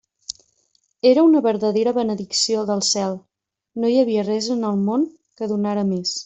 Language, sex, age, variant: Catalan, female, 30-39, Central